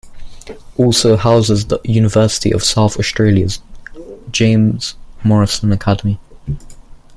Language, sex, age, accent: English, male, under 19, England English